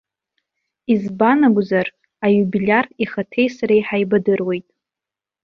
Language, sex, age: Abkhazian, female, 19-29